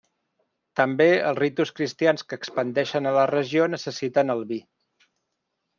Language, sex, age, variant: Catalan, male, 50-59, Central